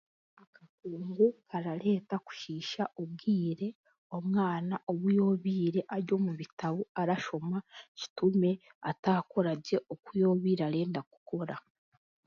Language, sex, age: Chiga, female, 19-29